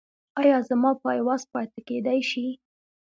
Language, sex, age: Pashto, female, 19-29